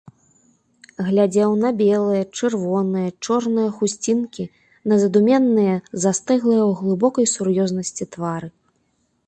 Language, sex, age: Belarusian, female, 19-29